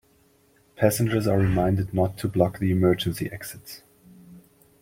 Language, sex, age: English, male, 30-39